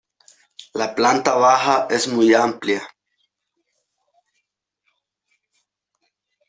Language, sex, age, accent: Spanish, male, 19-29, América central